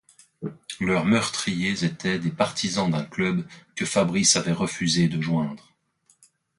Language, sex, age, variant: French, male, 30-39, Français de métropole